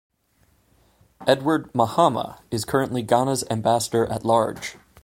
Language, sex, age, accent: English, male, 30-39, United States English